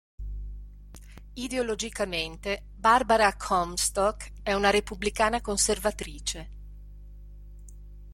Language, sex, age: Italian, female, 50-59